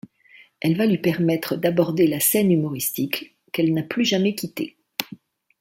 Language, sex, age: French, female, 60-69